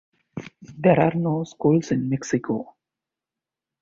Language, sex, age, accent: English, male, 30-39, India and South Asia (India, Pakistan, Sri Lanka)